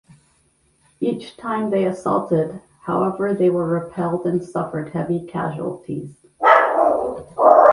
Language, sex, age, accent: English, female, 40-49, United States English